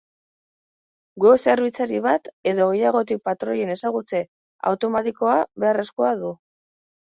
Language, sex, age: Basque, female, 30-39